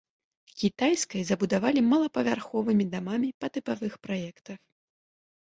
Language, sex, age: Belarusian, female, 30-39